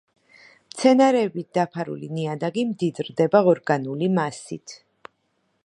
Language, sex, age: Georgian, female, 40-49